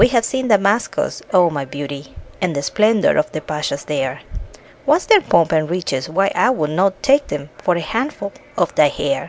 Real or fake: real